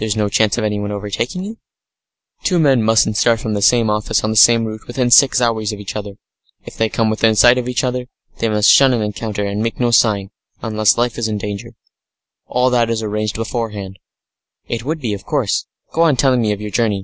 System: none